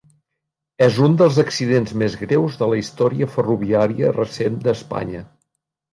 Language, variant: Catalan, Nord-Occidental